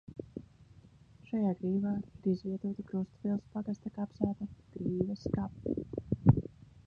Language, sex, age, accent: Latvian, female, 40-49, Vidzemes